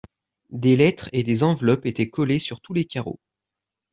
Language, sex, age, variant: French, male, 30-39, Français de métropole